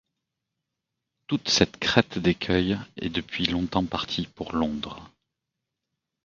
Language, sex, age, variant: French, male, 30-39, Français de métropole